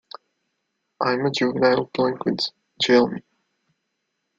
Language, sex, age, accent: English, male, 19-29, United States English